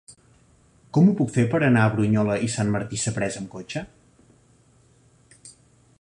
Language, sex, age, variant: Catalan, male, 40-49, Central